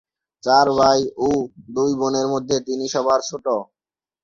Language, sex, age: Bengali, male, 19-29